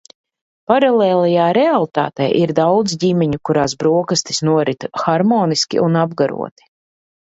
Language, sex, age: Latvian, female, 40-49